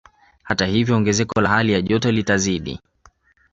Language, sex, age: Swahili, male, 19-29